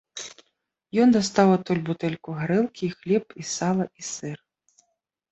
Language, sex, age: Belarusian, female, 30-39